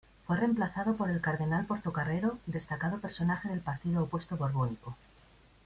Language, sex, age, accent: Spanish, female, 40-49, España: Norte peninsular (Asturias, Castilla y León, Cantabria, País Vasco, Navarra, Aragón, La Rioja, Guadalajara, Cuenca)